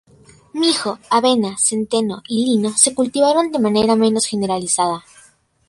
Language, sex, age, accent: Spanish, female, under 19, Andino-Pacífico: Colombia, Perú, Ecuador, oeste de Bolivia y Venezuela andina